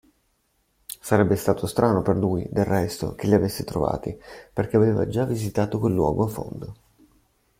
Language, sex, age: Italian, male, 30-39